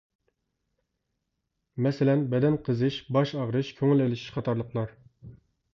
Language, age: Uyghur, 30-39